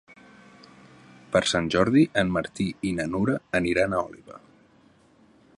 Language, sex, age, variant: Catalan, male, 40-49, Central